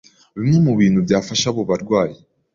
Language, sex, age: Kinyarwanda, female, 19-29